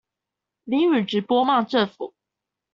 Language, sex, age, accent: Chinese, female, 19-29, 出生地：臺北市